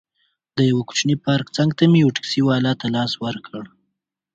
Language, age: Pashto, 19-29